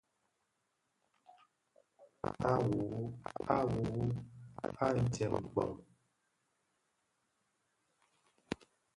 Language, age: Bafia, 19-29